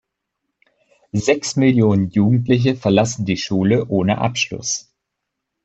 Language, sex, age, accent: German, male, 19-29, Deutschland Deutsch